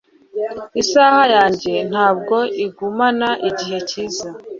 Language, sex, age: Kinyarwanda, female, 19-29